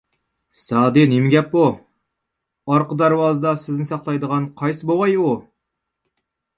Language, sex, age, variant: Uyghur, male, 80-89, ئۇيغۇر تىلى